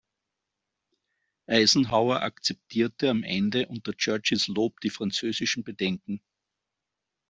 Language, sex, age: German, male, 50-59